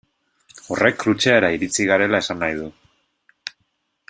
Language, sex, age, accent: Basque, male, 30-39, Mendebalekoa (Araba, Bizkaia, Gipuzkoako mendebaleko herri batzuk)